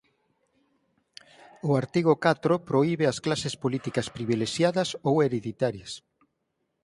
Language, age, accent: Galician, 50-59, Normativo (estándar)